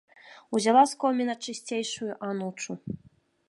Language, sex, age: Belarusian, female, 30-39